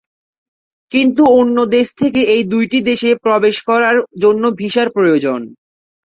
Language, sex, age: Bengali, male, 19-29